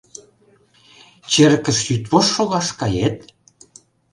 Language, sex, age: Mari, male, 50-59